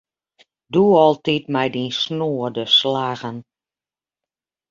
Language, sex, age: Western Frisian, female, 50-59